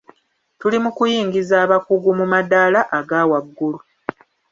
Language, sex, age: Ganda, female, 30-39